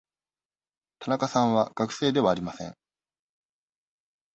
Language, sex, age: Japanese, male, 40-49